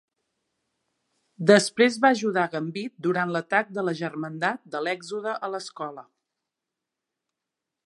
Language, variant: Catalan, Central